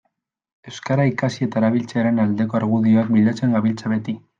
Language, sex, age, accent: Basque, male, 19-29, Mendebalekoa (Araba, Bizkaia, Gipuzkoako mendebaleko herri batzuk)